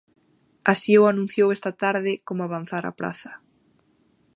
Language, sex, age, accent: Galician, female, 19-29, Atlántico (seseo e gheada); Normativo (estándar)